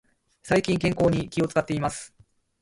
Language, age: Japanese, 30-39